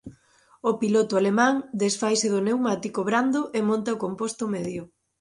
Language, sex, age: Galician, female, 19-29